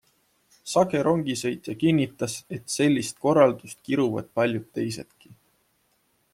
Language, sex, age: Estonian, male, 19-29